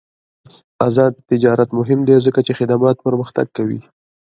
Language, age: Pashto, 19-29